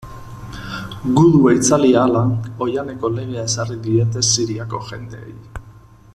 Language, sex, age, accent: Basque, male, 50-59, Erdialdekoa edo Nafarra (Gipuzkoa, Nafarroa)